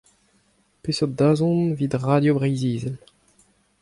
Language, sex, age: Breton, male, 19-29